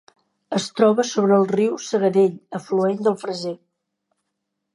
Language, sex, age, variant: Catalan, female, 60-69, Central